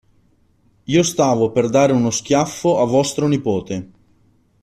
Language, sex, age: Italian, male, 19-29